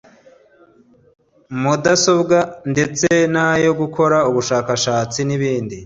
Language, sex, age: Kinyarwanda, male, 30-39